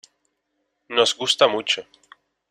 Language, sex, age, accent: Spanish, male, under 19, España: Sur peninsular (Andalucia, Extremadura, Murcia)